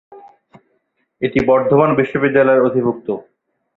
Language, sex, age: Bengali, male, 30-39